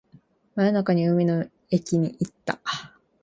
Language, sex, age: Japanese, female, 19-29